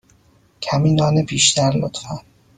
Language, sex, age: Persian, male, 30-39